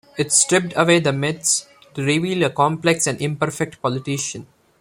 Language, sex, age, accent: English, male, 19-29, India and South Asia (India, Pakistan, Sri Lanka)